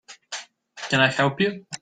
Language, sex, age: English, male, 19-29